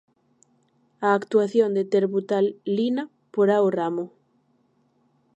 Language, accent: Galician, Oriental (común en zona oriental)